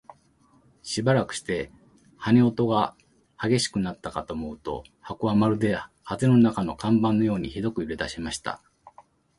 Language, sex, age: Japanese, male, 40-49